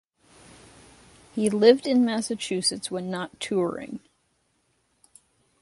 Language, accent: English, United States English